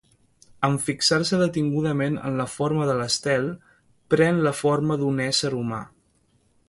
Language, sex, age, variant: Catalan, male, 19-29, Central